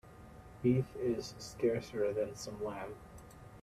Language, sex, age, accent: English, male, 19-29, United States English